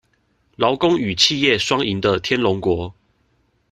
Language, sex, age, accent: Chinese, male, 19-29, 出生地：臺北市